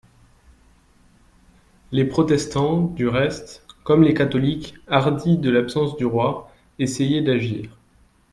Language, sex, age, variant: French, male, under 19, Français de métropole